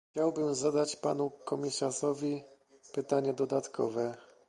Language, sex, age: Polish, male, 30-39